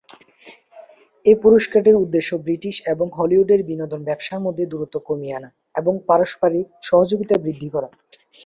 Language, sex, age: Bengali, male, under 19